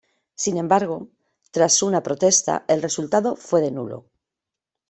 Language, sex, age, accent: Spanish, female, 50-59, España: Norte peninsular (Asturias, Castilla y León, Cantabria, País Vasco, Navarra, Aragón, La Rioja, Guadalajara, Cuenca)